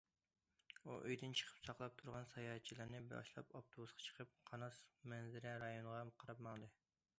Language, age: Uyghur, 19-29